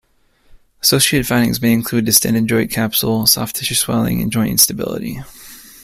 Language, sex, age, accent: English, male, 19-29, United States English